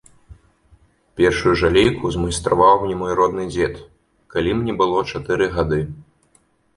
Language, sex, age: Belarusian, male, 19-29